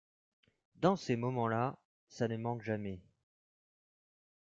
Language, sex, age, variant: French, male, 30-39, Français de métropole